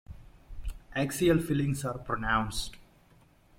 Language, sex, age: English, male, 19-29